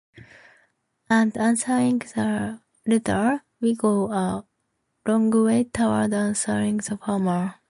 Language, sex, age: English, female, 19-29